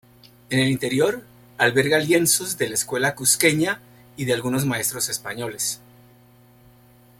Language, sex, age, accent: Spanish, male, 50-59, México